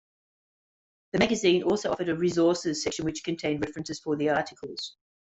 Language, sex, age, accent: English, female, 50-59, Australian English